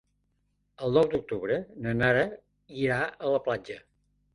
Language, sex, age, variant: Catalan, male, 80-89, Central